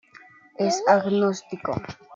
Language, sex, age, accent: Spanish, male, under 19, España: Norte peninsular (Asturias, Castilla y León, Cantabria, País Vasco, Navarra, Aragón, La Rioja, Guadalajara, Cuenca)